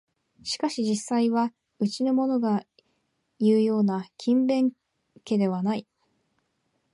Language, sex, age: Japanese, female, 19-29